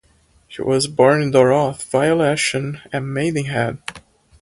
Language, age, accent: English, under 19, United States English